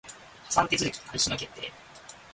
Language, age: Japanese, 19-29